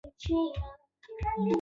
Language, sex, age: Swahili, female, 19-29